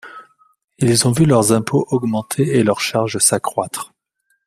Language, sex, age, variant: French, male, 40-49, Français de métropole